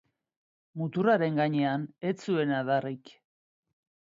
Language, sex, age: Basque, female, 40-49